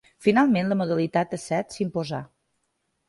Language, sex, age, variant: Catalan, female, 40-49, Balear